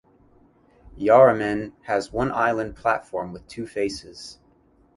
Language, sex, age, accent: English, male, 19-29, United States English